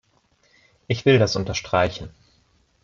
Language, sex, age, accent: German, male, 19-29, Deutschland Deutsch